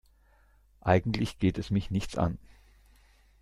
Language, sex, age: German, male, 60-69